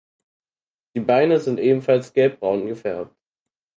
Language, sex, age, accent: German, male, under 19, Deutschland Deutsch